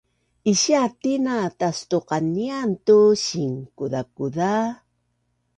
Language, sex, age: Bunun, female, 60-69